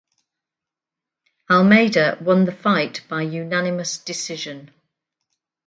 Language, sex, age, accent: English, female, 60-69, England English